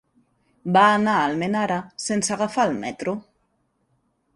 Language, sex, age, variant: Catalan, female, 40-49, Central